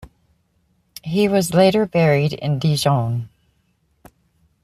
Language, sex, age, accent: English, female, 50-59, United States English